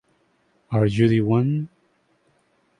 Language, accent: Spanish, Caribe: Cuba, Venezuela, Puerto Rico, República Dominicana, Panamá, Colombia caribeña, México caribeño, Costa del golfo de México